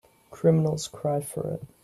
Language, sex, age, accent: English, male, 19-29, United States English